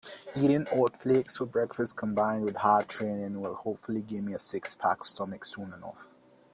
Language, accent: English, West Indies and Bermuda (Bahamas, Bermuda, Jamaica, Trinidad)